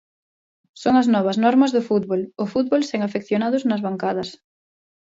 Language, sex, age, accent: Galician, female, 19-29, Normativo (estándar)